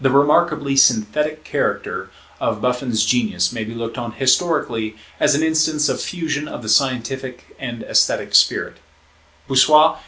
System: none